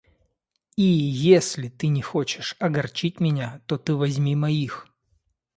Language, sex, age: Russian, male, 30-39